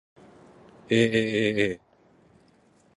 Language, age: Japanese, 30-39